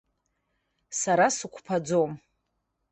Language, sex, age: Abkhazian, female, 30-39